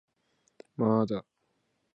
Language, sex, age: Japanese, male, 19-29